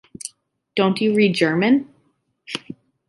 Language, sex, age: English, female, 19-29